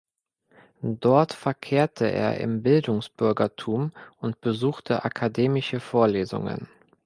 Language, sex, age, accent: German, male, 30-39, Deutschland Deutsch